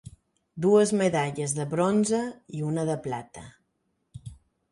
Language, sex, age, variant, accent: Catalan, female, 40-49, Balear, mallorquí